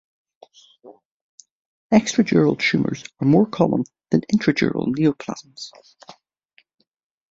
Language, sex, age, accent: English, male, 30-39, Irish English